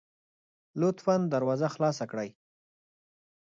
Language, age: Pashto, 30-39